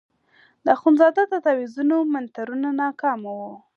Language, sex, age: Pashto, female, 19-29